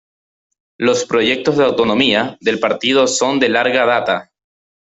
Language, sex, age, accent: Spanish, male, 19-29, Andino-Pacífico: Colombia, Perú, Ecuador, oeste de Bolivia y Venezuela andina